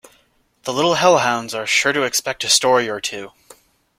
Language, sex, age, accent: English, male, 19-29, United States English